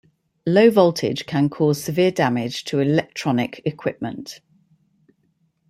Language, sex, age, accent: English, female, 50-59, England English